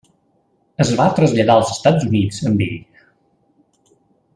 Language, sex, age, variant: Catalan, male, 50-59, Central